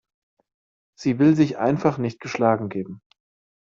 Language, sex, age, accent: German, male, 30-39, Deutschland Deutsch